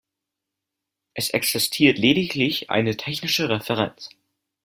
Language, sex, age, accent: German, male, 19-29, Deutschland Deutsch